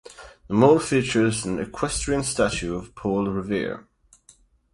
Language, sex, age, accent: English, male, 19-29, United States English; England English